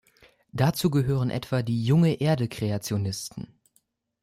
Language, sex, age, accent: German, male, under 19, Deutschland Deutsch